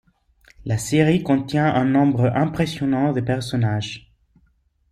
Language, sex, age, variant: French, male, 30-39, Français de métropole